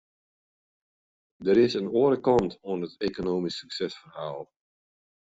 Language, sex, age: Western Frisian, male, 60-69